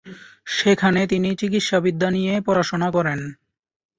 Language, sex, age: Bengali, male, 19-29